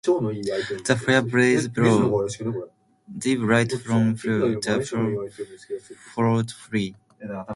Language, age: English, 19-29